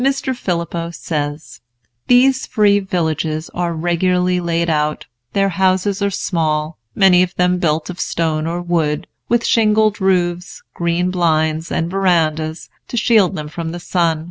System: none